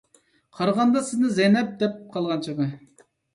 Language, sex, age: Uyghur, male, 30-39